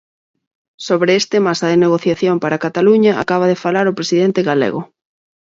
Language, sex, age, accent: Galician, female, 30-39, Normativo (estándar)